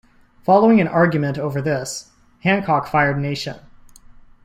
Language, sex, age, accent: English, male, 19-29, United States English